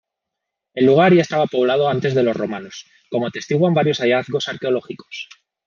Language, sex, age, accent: Spanish, male, 19-29, España: Centro-Sur peninsular (Madrid, Toledo, Castilla-La Mancha)